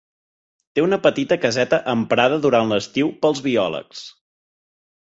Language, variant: Catalan, Central